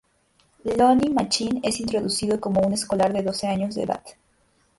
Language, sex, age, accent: Spanish, female, 19-29, México